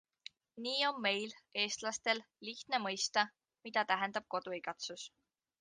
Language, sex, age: Estonian, female, 19-29